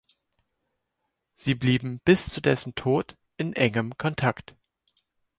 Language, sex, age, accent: German, male, 19-29, Deutschland Deutsch